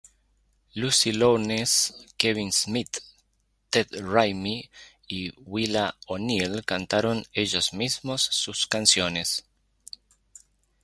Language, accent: Spanish, Rioplatense: Argentina, Uruguay, este de Bolivia, Paraguay